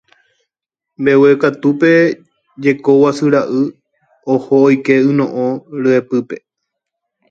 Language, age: Guarani, 19-29